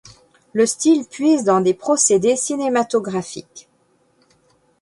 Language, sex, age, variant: French, female, 50-59, Français de métropole